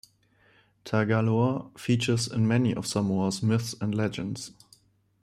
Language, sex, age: English, male, 19-29